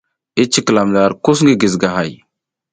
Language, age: South Giziga, 30-39